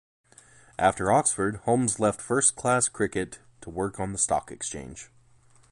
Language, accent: English, United States English